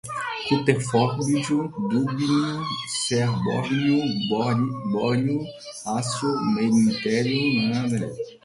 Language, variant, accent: Portuguese, Portuguese (Brasil), Mineiro